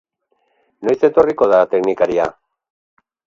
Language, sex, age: Basque, male, 60-69